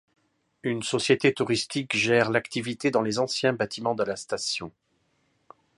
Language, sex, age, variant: French, male, 50-59, Français de métropole